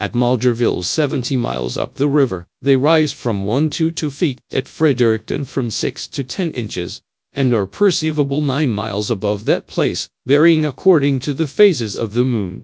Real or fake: fake